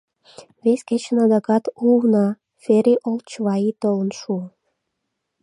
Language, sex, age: Mari, female, 19-29